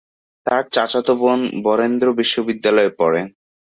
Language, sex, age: Bengali, male, under 19